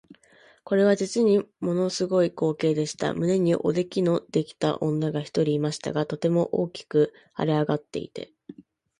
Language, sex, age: Japanese, female, 19-29